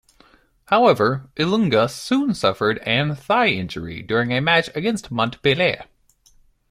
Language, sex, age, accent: English, male, 19-29, United States English